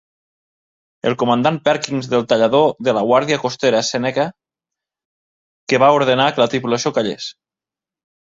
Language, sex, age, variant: Catalan, male, 30-39, Nord-Occidental